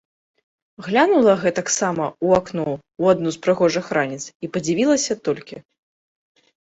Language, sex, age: Belarusian, female, 30-39